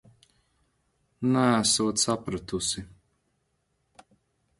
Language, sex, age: Latvian, male, 30-39